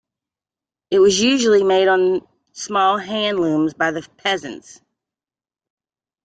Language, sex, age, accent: English, female, 40-49, United States English